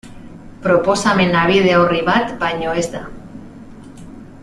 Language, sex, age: Basque, female, 40-49